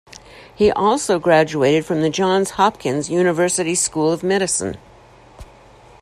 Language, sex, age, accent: English, female, 60-69, United States English